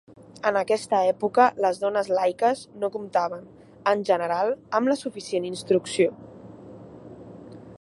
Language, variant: Catalan, Septentrional